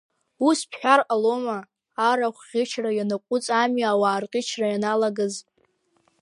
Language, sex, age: Abkhazian, female, under 19